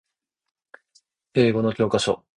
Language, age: Japanese, 30-39